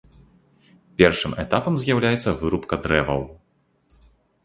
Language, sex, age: Belarusian, male, 30-39